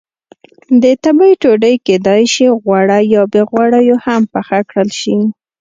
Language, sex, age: Pashto, female, 19-29